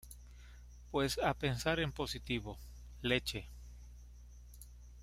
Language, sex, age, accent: Spanish, male, 30-39, México